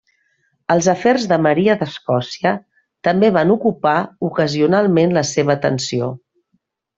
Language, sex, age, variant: Catalan, female, 40-49, Central